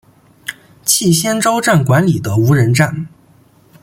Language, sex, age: Chinese, male, 19-29